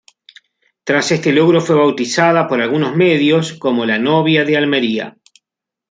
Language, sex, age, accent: Spanish, male, 50-59, Rioplatense: Argentina, Uruguay, este de Bolivia, Paraguay